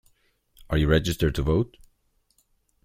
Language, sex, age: English, male, 19-29